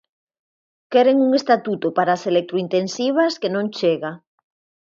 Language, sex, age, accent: Galician, female, 40-49, Normativo (estándar)